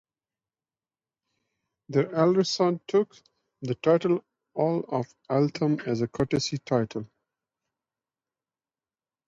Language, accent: English, India and South Asia (India, Pakistan, Sri Lanka)